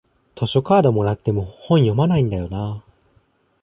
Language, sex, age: Japanese, male, 19-29